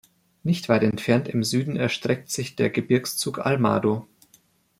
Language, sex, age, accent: German, male, 19-29, Deutschland Deutsch